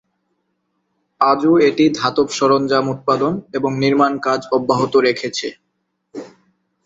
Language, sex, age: Bengali, male, 19-29